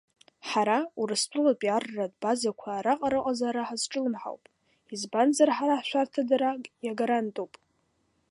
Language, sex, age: Abkhazian, female, under 19